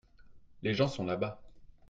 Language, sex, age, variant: French, male, 30-39, Français de métropole